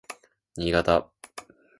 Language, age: Japanese, 19-29